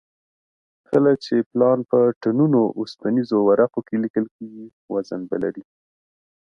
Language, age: Pashto, 30-39